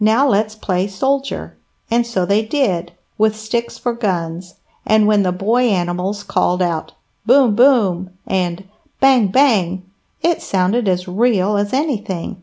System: none